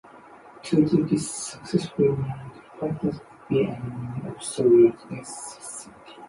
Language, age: English, 30-39